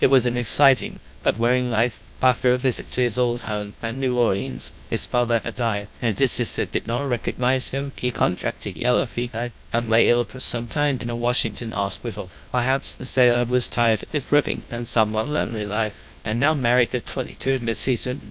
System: TTS, GlowTTS